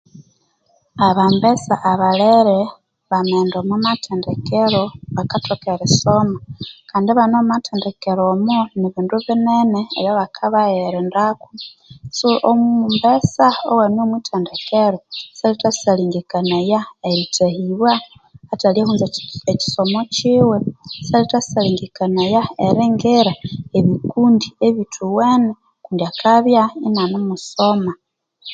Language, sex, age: Konzo, female, 30-39